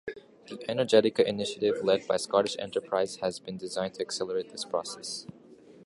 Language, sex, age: English, male, 19-29